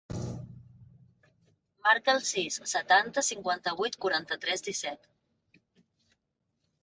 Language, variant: Catalan, Central